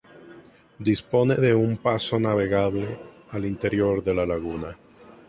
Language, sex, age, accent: Spanish, male, 19-29, Caribe: Cuba, Venezuela, Puerto Rico, República Dominicana, Panamá, Colombia caribeña, México caribeño, Costa del golfo de México